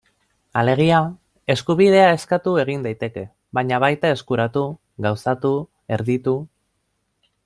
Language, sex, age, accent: Basque, male, 19-29, Mendebalekoa (Araba, Bizkaia, Gipuzkoako mendebaleko herri batzuk)